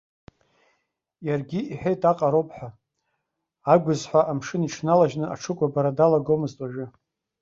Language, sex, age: Abkhazian, male, 40-49